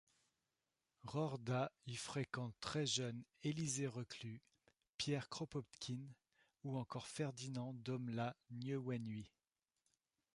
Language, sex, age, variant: French, male, 30-39, Français de métropole